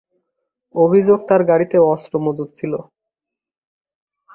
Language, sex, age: Bengali, male, 19-29